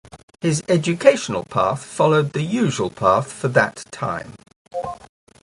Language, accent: English, England English